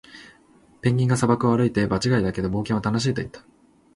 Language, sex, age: Japanese, male, 19-29